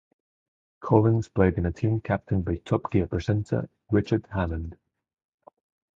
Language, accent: English, England English